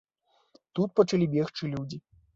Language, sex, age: Belarusian, male, 30-39